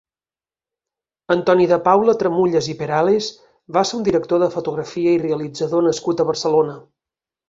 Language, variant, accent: Catalan, Balear, mallorquí